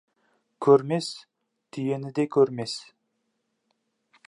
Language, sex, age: Kazakh, male, 19-29